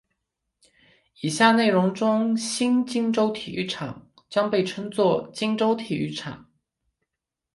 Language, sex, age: Chinese, male, 19-29